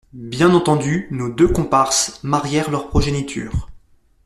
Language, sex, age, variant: French, male, 30-39, Français de métropole